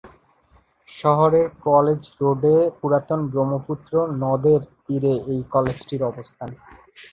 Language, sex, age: Bengali, male, 19-29